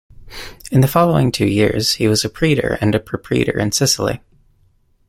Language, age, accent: English, 19-29, United States English